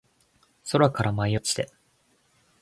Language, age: Japanese, 19-29